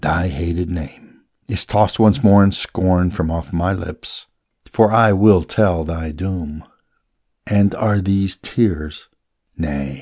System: none